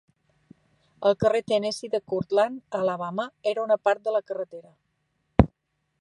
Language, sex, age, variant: Catalan, female, 40-49, Central